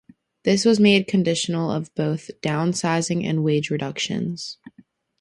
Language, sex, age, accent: English, female, under 19, United States English